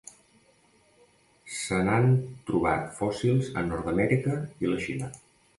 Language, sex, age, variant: Catalan, male, 40-49, Nord-Occidental